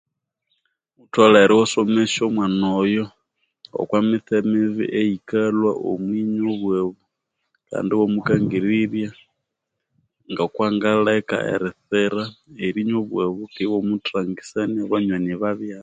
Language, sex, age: Konzo, male, 30-39